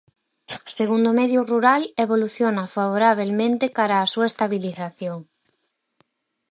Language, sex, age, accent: Galician, female, 30-39, Normativo (estándar)